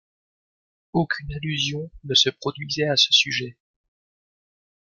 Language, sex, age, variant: French, male, 30-39, Français de métropole